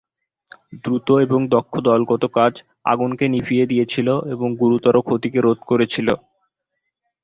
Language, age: Bengali, under 19